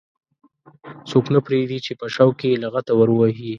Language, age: Pashto, 19-29